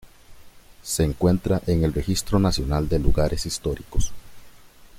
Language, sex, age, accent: Spanish, male, 19-29, América central